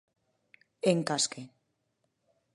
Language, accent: Catalan, valencià